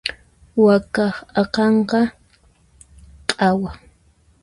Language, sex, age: Puno Quechua, female, 19-29